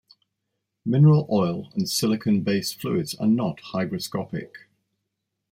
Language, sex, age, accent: English, male, 60-69, England English